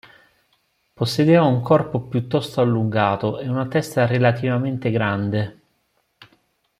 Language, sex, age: Italian, male, 40-49